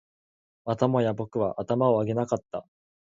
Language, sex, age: Japanese, male, 19-29